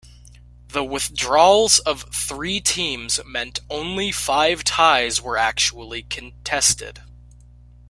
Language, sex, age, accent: English, male, under 19, United States English